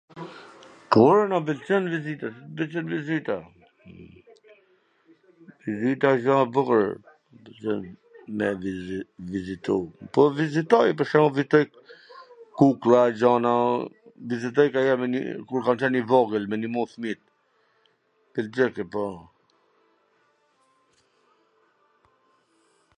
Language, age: Gheg Albanian, 40-49